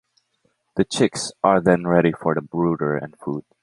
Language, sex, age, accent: English, male, 30-39, Filipino